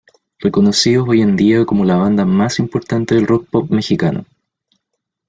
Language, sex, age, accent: Spanish, male, 19-29, Chileno: Chile, Cuyo